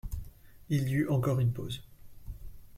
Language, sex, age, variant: French, male, 19-29, Français de métropole